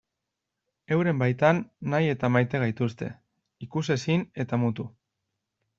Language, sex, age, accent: Basque, male, 19-29, Mendebalekoa (Araba, Bizkaia, Gipuzkoako mendebaleko herri batzuk)